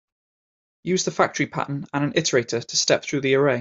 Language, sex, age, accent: English, male, 19-29, Welsh English